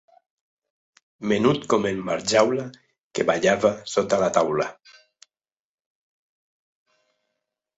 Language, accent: Catalan, valencià